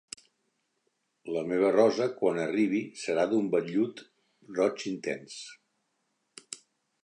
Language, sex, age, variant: Catalan, male, 60-69, Central